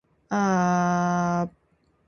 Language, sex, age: Indonesian, female, 19-29